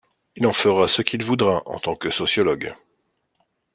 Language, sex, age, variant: French, male, 40-49, Français de métropole